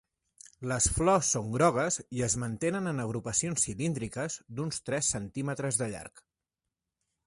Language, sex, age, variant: Catalan, male, 30-39, Central